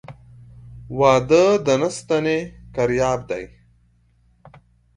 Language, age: Pashto, 30-39